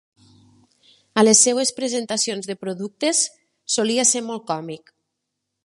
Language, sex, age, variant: Catalan, female, 30-39, Nord-Occidental